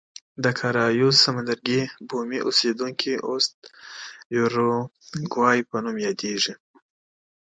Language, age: Pashto, 19-29